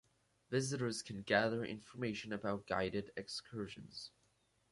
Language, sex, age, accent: English, male, under 19, United States English